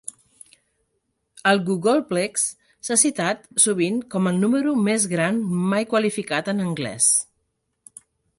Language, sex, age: Catalan, female, 40-49